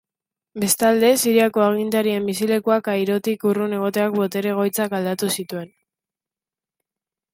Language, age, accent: Basque, under 19, Mendebalekoa (Araba, Bizkaia, Gipuzkoako mendebaleko herri batzuk)